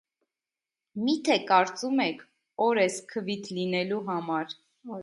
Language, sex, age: Armenian, female, 19-29